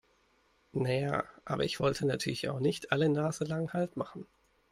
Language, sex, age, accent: German, male, 30-39, Deutschland Deutsch